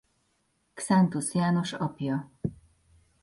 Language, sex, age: Hungarian, female, 40-49